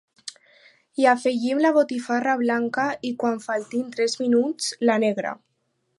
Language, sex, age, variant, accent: Catalan, female, under 19, Alacantí, valencià